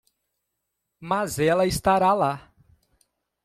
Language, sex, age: Portuguese, male, 40-49